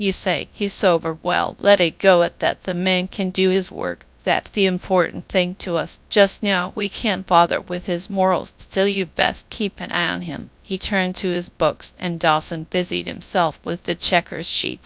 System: TTS, GradTTS